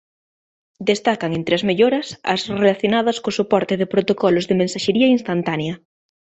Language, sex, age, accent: Galician, female, 19-29, Normativo (estándar)